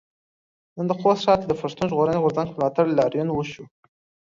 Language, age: Pashto, under 19